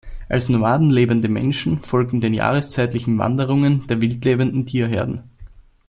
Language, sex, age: German, male, under 19